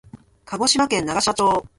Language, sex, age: Japanese, female, 40-49